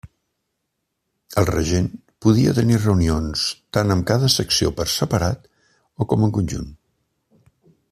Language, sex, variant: Catalan, male, Central